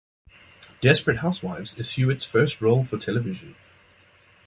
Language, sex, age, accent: English, male, 30-39, Southern African (South Africa, Zimbabwe, Namibia)